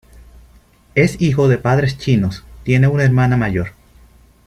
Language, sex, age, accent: Spanish, male, 19-29, Caribe: Cuba, Venezuela, Puerto Rico, República Dominicana, Panamá, Colombia caribeña, México caribeño, Costa del golfo de México